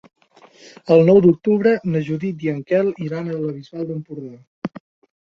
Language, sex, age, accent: Catalan, male, 19-29, central; septentrional